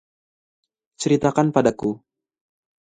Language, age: Indonesian, 19-29